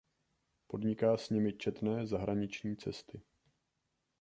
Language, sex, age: Czech, male, 19-29